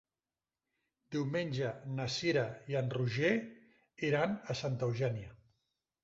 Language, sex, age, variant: Catalan, male, 40-49, Nord-Occidental